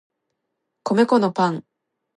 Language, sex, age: Japanese, female, 19-29